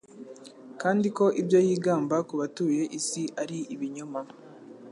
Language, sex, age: Kinyarwanda, male, 19-29